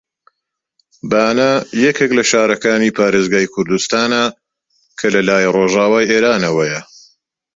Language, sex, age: Central Kurdish, male, 30-39